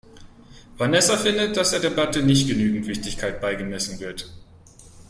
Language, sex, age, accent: German, male, 30-39, Deutschland Deutsch